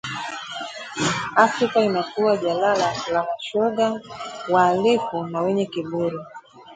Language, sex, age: Swahili, female, 40-49